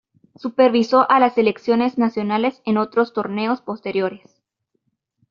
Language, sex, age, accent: Spanish, female, under 19, América central